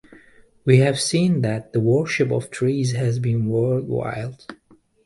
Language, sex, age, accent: English, male, 30-39, England English